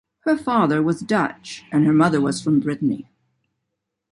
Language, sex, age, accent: English, female, 70-79, United States English